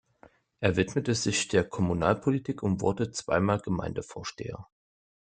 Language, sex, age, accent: German, male, 19-29, Deutschland Deutsch